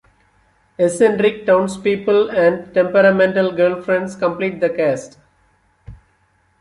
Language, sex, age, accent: English, male, 30-39, India and South Asia (India, Pakistan, Sri Lanka)